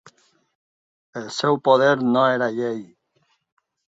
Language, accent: Catalan, valencià